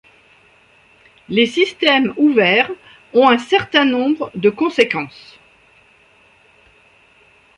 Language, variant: French, Français de métropole